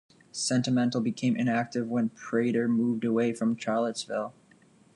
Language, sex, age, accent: English, male, 19-29, United States English